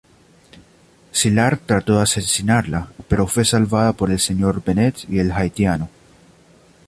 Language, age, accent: Spanish, 19-29, Andino-Pacífico: Colombia, Perú, Ecuador, oeste de Bolivia y Venezuela andina